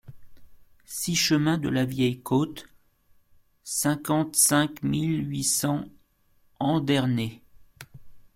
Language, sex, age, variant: French, male, 50-59, Français de métropole